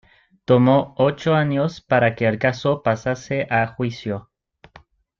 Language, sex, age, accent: Spanish, male, 19-29, México